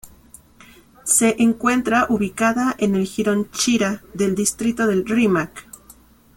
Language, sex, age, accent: Spanish, female, 30-39, México